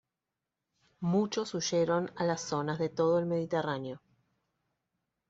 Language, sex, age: Spanish, female, 30-39